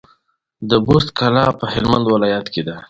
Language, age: Pashto, 30-39